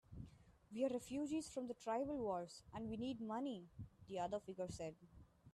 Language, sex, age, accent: English, female, 19-29, India and South Asia (India, Pakistan, Sri Lanka)